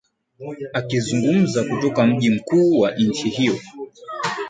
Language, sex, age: Swahili, male, 19-29